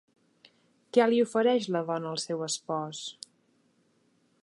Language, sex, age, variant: Catalan, female, 30-39, Central